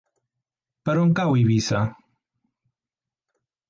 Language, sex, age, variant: Catalan, male, 19-29, Central